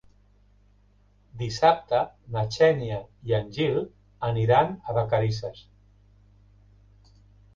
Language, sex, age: Catalan, male, 60-69